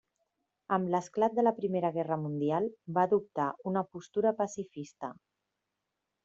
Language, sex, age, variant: Catalan, female, 40-49, Central